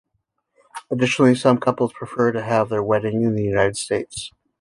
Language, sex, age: English, male, 30-39